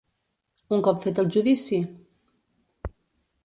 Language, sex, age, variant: Catalan, female, 50-59, Central